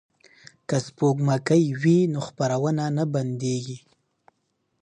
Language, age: Pashto, 19-29